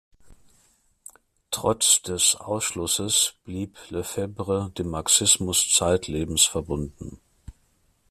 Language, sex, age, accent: German, male, 50-59, Deutschland Deutsch